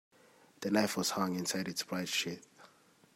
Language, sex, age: English, male, 19-29